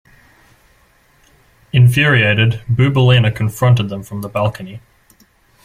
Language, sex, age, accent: English, male, under 19, Australian English